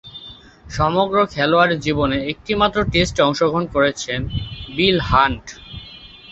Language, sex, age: Bengali, male, under 19